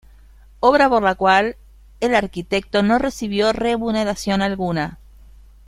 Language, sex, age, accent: Spanish, female, 60-69, Rioplatense: Argentina, Uruguay, este de Bolivia, Paraguay